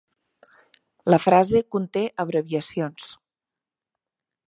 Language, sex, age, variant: Catalan, female, 50-59, Central